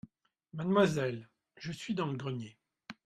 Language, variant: French, Français de métropole